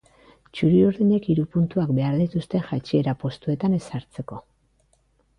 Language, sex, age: Basque, female, 40-49